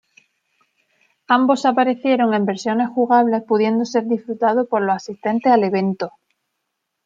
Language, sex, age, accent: Spanish, female, 30-39, España: Sur peninsular (Andalucia, Extremadura, Murcia)